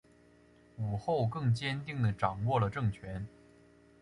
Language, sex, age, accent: Chinese, male, under 19, 出生地：黑龙江省